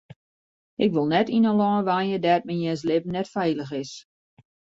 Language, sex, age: Western Frisian, female, 50-59